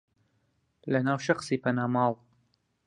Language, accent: Central Kurdish, سۆرانی